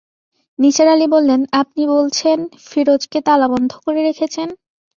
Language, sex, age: Bengali, female, 19-29